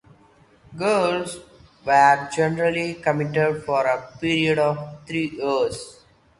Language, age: English, 19-29